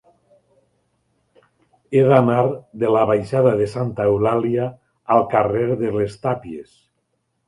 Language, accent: Catalan, valencià